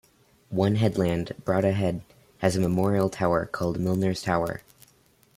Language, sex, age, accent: English, male, under 19, United States English